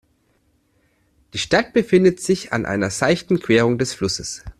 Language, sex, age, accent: German, male, 30-39, Deutschland Deutsch